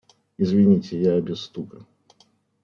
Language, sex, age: Russian, male, 40-49